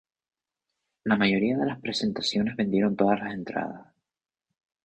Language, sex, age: Spanish, male, 19-29